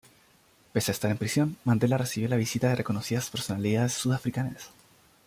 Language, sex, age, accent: Spanish, male, 19-29, Chileno: Chile, Cuyo